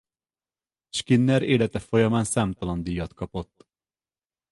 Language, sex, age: Hungarian, male, 50-59